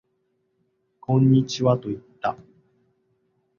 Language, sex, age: Japanese, male, 40-49